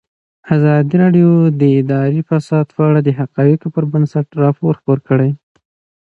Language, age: Pashto, 19-29